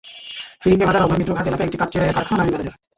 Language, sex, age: Bengali, male, 19-29